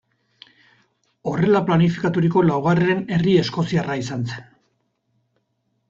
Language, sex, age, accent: Basque, male, 50-59, Erdialdekoa edo Nafarra (Gipuzkoa, Nafarroa)